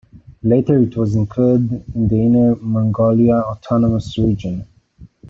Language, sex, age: English, male, 19-29